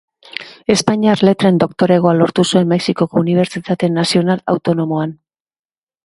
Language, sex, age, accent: Basque, female, 50-59, Mendebalekoa (Araba, Bizkaia, Gipuzkoako mendebaleko herri batzuk)